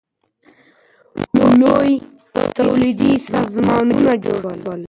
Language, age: Pashto, 19-29